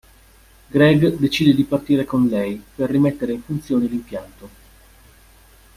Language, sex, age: Italian, male, 40-49